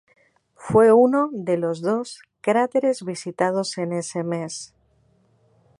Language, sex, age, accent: Spanish, female, 30-39, España: Norte peninsular (Asturias, Castilla y León, Cantabria, País Vasco, Navarra, Aragón, La Rioja, Guadalajara, Cuenca)